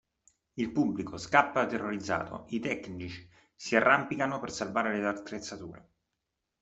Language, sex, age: Italian, male, 30-39